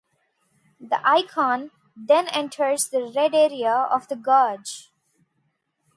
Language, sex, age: English, female, 19-29